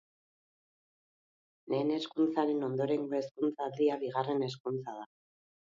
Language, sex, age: Basque, female, 40-49